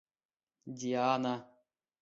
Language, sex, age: Russian, male, 19-29